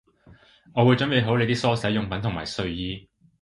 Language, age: Cantonese, 30-39